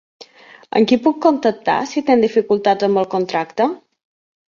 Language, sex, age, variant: Catalan, female, 30-39, Balear